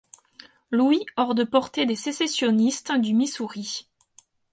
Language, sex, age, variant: French, female, 30-39, Français de métropole